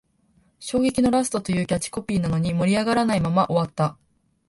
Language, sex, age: Japanese, female, under 19